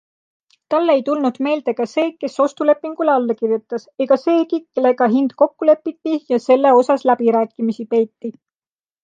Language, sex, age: Estonian, female, 30-39